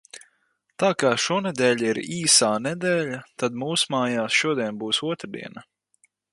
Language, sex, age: Latvian, male, 19-29